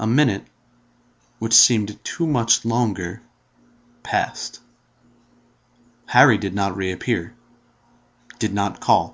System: none